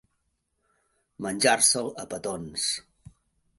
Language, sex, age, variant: Catalan, male, 50-59, Central